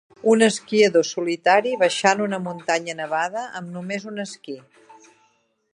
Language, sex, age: Catalan, female, 50-59